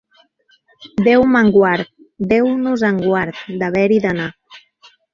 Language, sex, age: Catalan, female, 40-49